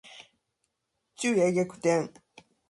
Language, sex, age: Japanese, female, 40-49